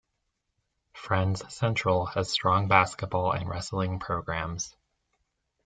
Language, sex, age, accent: English, male, 19-29, United States English